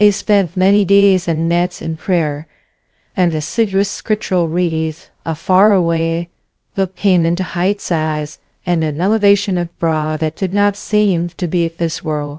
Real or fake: fake